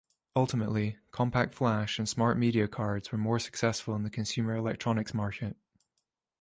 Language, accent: English, Scottish English